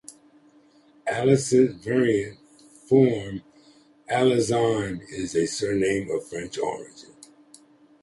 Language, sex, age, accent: English, male, 80-89, United States English